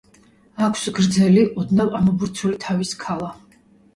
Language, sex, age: Georgian, female, 50-59